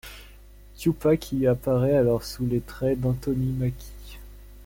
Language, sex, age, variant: French, male, 19-29, Français de métropole